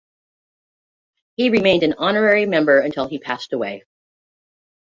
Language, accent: English, United States English